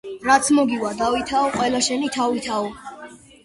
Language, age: Georgian, 90+